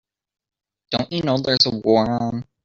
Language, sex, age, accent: English, male, 19-29, United States English